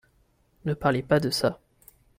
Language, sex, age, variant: French, male, 19-29, Français de métropole